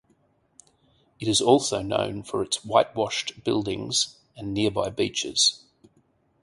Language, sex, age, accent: English, male, 40-49, Australian English